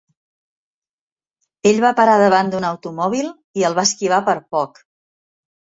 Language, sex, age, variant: Catalan, female, 50-59, Central